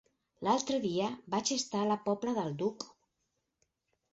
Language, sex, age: Catalan, female, 50-59